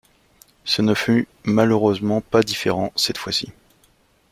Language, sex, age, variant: French, male, 30-39, Français de métropole